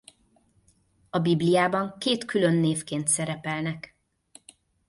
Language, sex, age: Hungarian, female, 40-49